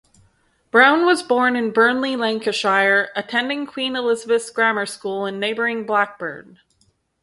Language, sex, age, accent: English, female, 30-39, Canadian English